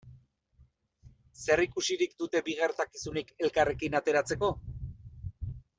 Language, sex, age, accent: Basque, male, 30-39, Erdialdekoa edo Nafarra (Gipuzkoa, Nafarroa)